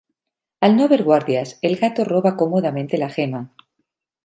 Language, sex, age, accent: Spanish, female, 40-49, España: Norte peninsular (Asturias, Castilla y León, Cantabria, País Vasco, Navarra, Aragón, La Rioja, Guadalajara, Cuenca)